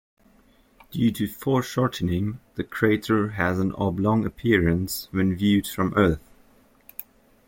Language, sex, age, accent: English, male, 19-29, United States English